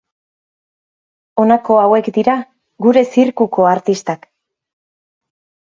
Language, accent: Basque, Erdialdekoa edo Nafarra (Gipuzkoa, Nafarroa)